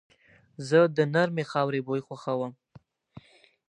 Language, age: Pashto, under 19